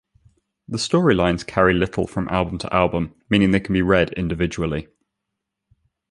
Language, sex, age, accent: English, male, 30-39, England English